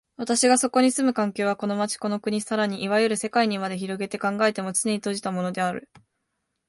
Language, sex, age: Japanese, female, under 19